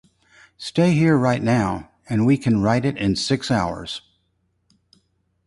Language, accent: English, United States English